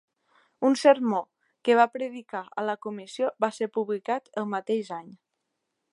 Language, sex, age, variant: Catalan, female, under 19, Nord-Occidental